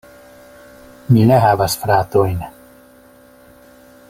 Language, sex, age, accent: Esperanto, male, 50-59, Internacia